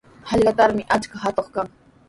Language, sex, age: Sihuas Ancash Quechua, female, 19-29